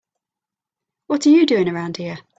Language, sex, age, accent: English, female, 30-39, England English